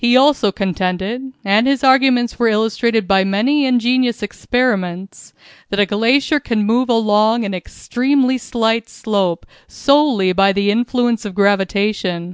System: none